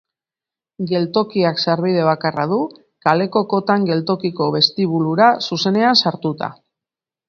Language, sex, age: Basque, female, 50-59